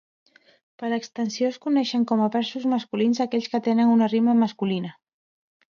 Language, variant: Catalan, Central